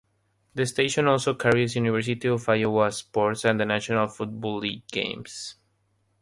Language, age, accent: English, 19-29, United States English; India and South Asia (India, Pakistan, Sri Lanka)